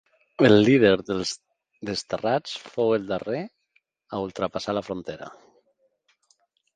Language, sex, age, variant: Catalan, male, 50-59, Nord-Occidental